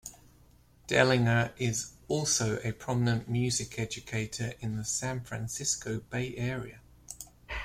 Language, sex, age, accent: English, male, 40-49, England English